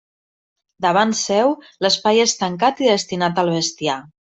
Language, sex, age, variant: Catalan, female, 30-39, Septentrional